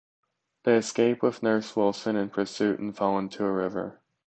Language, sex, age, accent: English, male, under 19, United States English